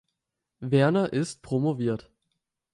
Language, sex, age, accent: German, male, under 19, Deutschland Deutsch